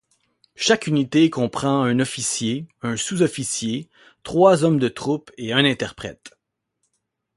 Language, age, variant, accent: French, 40-49, Français d'Amérique du Nord, Français du Canada